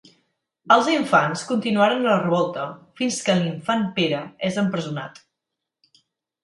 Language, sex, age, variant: Catalan, female, 40-49, Nord-Occidental